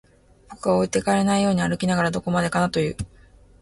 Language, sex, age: Japanese, female, 19-29